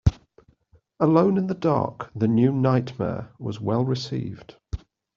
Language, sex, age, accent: English, male, 30-39, England English